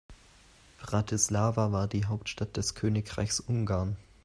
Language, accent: German, Deutschland Deutsch